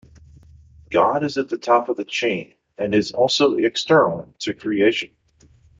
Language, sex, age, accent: English, male, 19-29, United States English